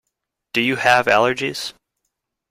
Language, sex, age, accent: English, male, 19-29, United States English